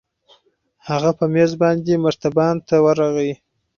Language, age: Pashto, 19-29